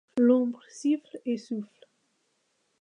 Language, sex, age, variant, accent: French, female, 19-29, Français d'Amérique du Nord, Français des États-Unis